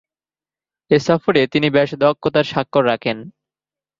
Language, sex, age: Bengali, male, 19-29